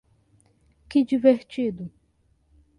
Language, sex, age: Portuguese, female, 19-29